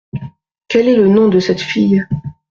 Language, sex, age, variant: French, female, 19-29, Français de métropole